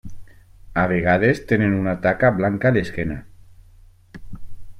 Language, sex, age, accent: Catalan, male, 40-49, valencià